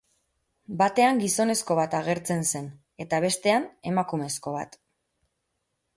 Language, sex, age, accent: Basque, female, 30-39, Erdialdekoa edo Nafarra (Gipuzkoa, Nafarroa)